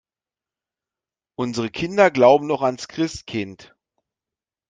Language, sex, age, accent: German, male, 40-49, Deutschland Deutsch